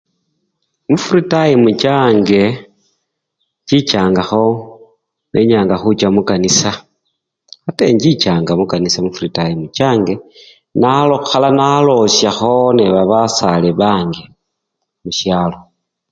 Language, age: Luyia, 50-59